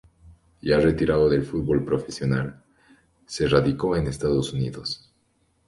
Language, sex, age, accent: Spanish, male, 19-29, Andino-Pacífico: Colombia, Perú, Ecuador, oeste de Bolivia y Venezuela andina